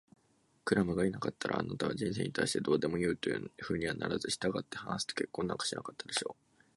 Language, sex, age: Japanese, male, 19-29